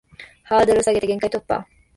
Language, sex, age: Japanese, female, under 19